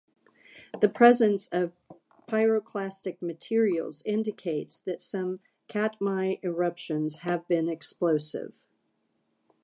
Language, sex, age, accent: English, female, 50-59, United States English